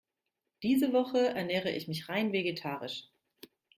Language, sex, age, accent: German, female, 40-49, Deutschland Deutsch